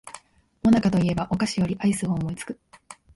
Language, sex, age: Japanese, female, 19-29